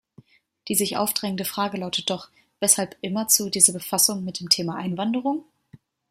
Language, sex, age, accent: German, female, 30-39, Deutschland Deutsch